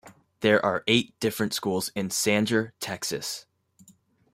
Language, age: English, 19-29